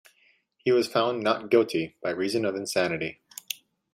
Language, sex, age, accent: English, male, 19-29, United States English